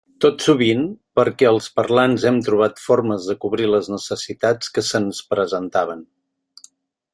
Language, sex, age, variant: Catalan, male, 50-59, Central